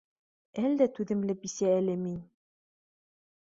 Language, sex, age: Bashkir, female, 30-39